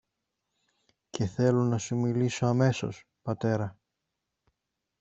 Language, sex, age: Greek, male, 40-49